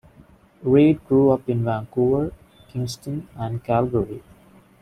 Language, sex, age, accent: English, male, 19-29, India and South Asia (India, Pakistan, Sri Lanka)